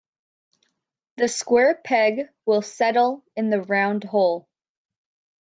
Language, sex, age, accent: English, female, under 19, United States English